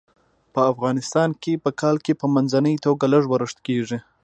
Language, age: Pashto, 19-29